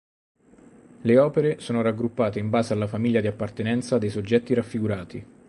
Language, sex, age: Italian, male, 30-39